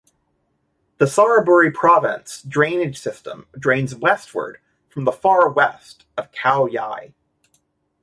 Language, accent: English, United States English